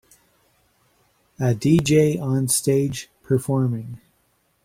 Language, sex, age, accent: English, male, 50-59, Canadian English